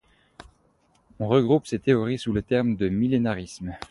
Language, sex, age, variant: French, male, 19-29, Français de métropole